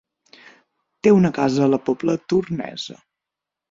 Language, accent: Catalan, central; septentrional